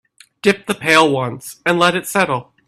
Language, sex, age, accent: English, male, 19-29, United States English